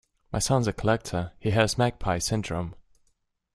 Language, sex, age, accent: English, male, 30-39, United States English